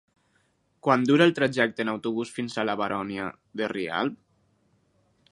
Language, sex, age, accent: Catalan, male, 19-29, valencià